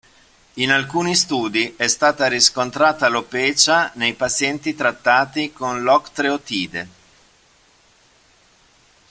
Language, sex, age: Italian, male, 50-59